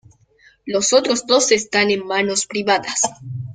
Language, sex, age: Spanish, male, under 19